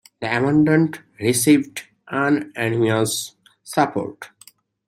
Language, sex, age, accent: English, male, 19-29, United States English